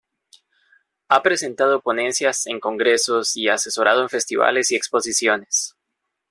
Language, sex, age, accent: Spanish, male, 19-29, América central